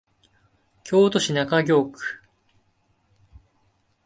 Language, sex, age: Japanese, male, 19-29